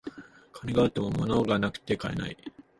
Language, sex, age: Japanese, male, 19-29